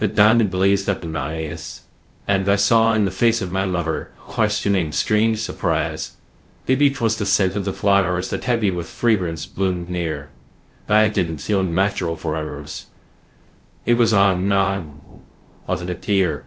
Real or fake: fake